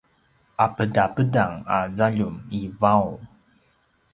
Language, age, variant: Paiwan, 30-39, pinayuanan a kinaikacedasan (東排灣語)